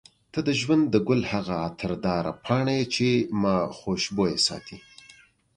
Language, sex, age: Pashto, male, 30-39